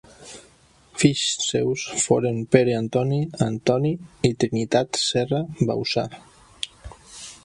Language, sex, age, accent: Catalan, male, 40-49, valencià